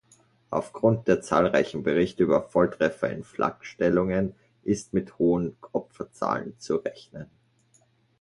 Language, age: German, 30-39